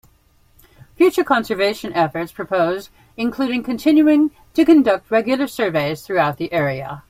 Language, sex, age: English, female, 60-69